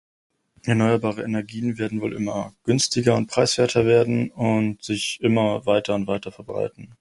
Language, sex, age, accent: German, male, 19-29, Deutschland Deutsch